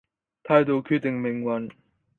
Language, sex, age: Cantonese, male, under 19